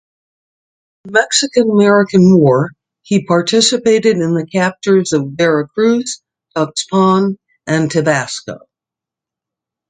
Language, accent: English, United States English